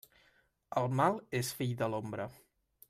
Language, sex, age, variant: Catalan, male, 19-29, Central